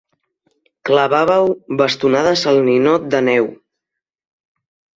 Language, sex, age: Catalan, male, under 19